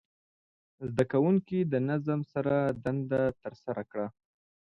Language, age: Pashto, 19-29